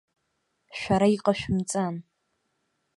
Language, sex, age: Abkhazian, female, under 19